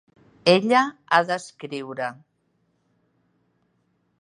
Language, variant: Catalan, Central